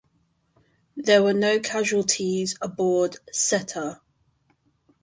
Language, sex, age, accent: English, female, 30-39, England English